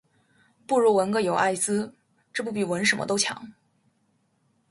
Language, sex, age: Chinese, female, 19-29